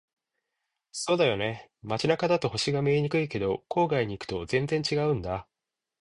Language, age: Japanese, 30-39